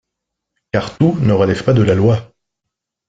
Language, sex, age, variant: French, male, 19-29, Français de métropole